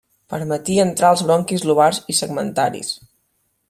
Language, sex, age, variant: Catalan, female, 19-29, Central